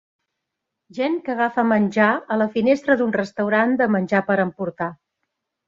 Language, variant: Catalan, Central